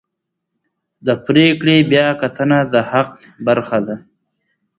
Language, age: Pashto, 19-29